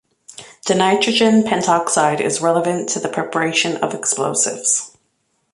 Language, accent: English, United States English